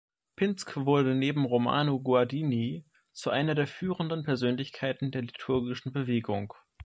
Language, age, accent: German, under 19, Deutschland Deutsch